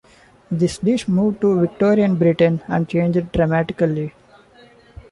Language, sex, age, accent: English, male, 19-29, India and South Asia (India, Pakistan, Sri Lanka)